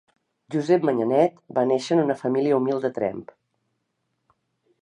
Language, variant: Catalan, Septentrional